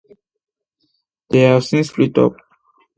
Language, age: English, 19-29